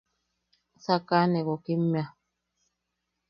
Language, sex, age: Yaqui, female, 30-39